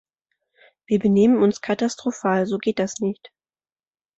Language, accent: German, Deutschland Deutsch